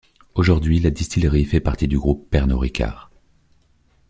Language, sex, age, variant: French, male, 30-39, Français de métropole